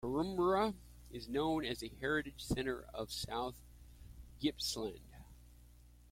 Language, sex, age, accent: English, male, 40-49, United States English